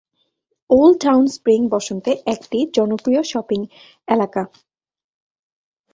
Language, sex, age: Bengali, female, 19-29